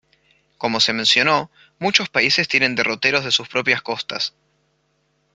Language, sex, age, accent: Spanish, male, 19-29, Rioplatense: Argentina, Uruguay, este de Bolivia, Paraguay